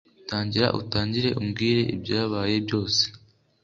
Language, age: Kinyarwanda, under 19